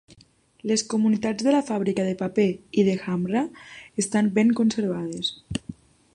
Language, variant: Catalan, Nord-Occidental